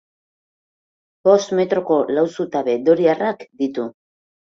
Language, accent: Basque, Mendebalekoa (Araba, Bizkaia, Gipuzkoako mendebaleko herri batzuk)